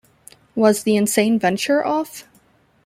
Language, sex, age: English, female, 30-39